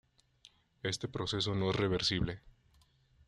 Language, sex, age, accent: Spanish, male, 19-29, México